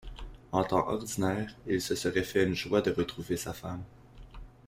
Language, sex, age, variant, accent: French, male, 19-29, Français d'Amérique du Nord, Français du Canada